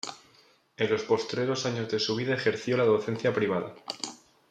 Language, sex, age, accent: Spanish, male, 19-29, España: Centro-Sur peninsular (Madrid, Toledo, Castilla-La Mancha)